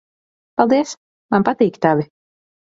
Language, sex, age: Latvian, female, 19-29